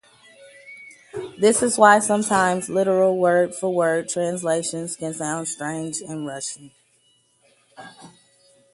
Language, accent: English, United States English